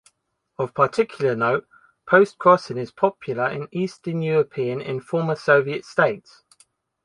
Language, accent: English, England English